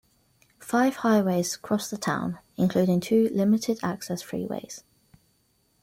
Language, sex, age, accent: English, female, 19-29, England English